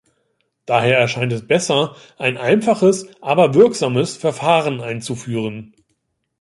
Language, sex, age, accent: German, male, 40-49, Deutschland Deutsch